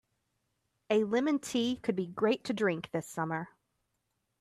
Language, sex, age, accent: English, female, 30-39, United States English